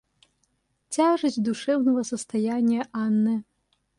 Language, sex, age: Russian, female, 30-39